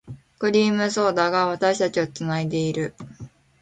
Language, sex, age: Japanese, female, 19-29